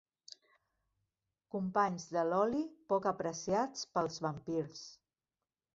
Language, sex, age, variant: Catalan, female, 50-59, Central